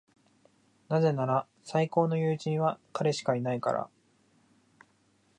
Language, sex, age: Japanese, male, 19-29